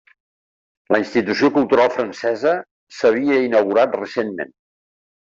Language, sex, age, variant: Catalan, male, 70-79, Central